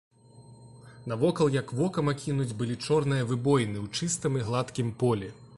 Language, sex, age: Belarusian, male, 19-29